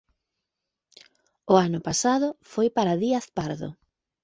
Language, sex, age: Galician, female, 30-39